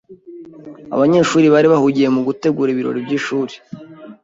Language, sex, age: Kinyarwanda, male, 19-29